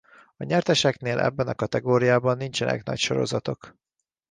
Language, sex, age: Hungarian, male, 30-39